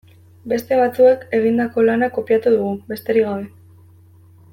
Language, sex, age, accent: Basque, female, 19-29, Erdialdekoa edo Nafarra (Gipuzkoa, Nafarroa)